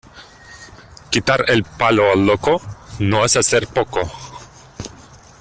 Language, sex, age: Spanish, male, 30-39